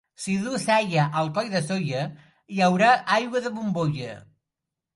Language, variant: Catalan, Central